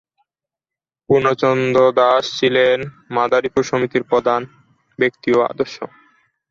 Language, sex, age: Bengali, male, 19-29